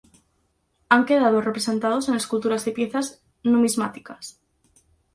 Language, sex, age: Spanish, female, under 19